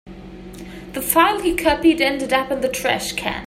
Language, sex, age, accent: English, female, 19-29, England English